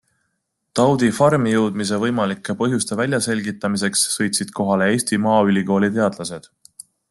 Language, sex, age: Estonian, male, 30-39